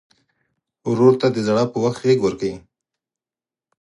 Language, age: Pashto, 30-39